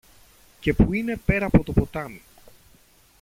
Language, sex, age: Greek, male, 30-39